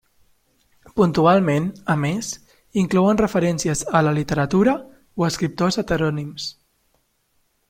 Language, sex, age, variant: Catalan, male, 19-29, Central